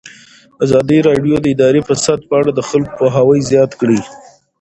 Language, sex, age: Pashto, male, 19-29